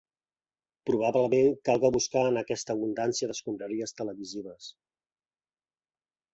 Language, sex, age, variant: Catalan, male, 40-49, Central